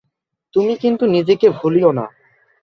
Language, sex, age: Bengali, male, 19-29